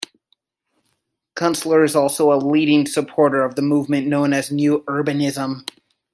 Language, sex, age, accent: English, male, 19-29, United States English